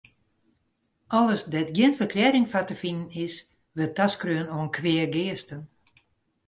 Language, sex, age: Western Frisian, female, 60-69